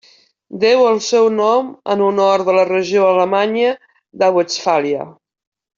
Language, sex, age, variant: Catalan, female, 60-69, Nord-Occidental